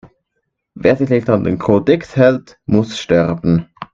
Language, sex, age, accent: German, male, under 19, Schweizerdeutsch